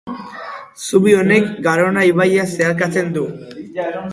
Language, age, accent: Basque, 19-29, Erdialdekoa edo Nafarra (Gipuzkoa, Nafarroa)